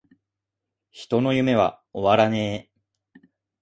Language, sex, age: Japanese, male, 19-29